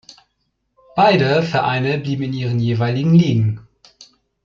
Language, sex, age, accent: German, male, 19-29, Deutschland Deutsch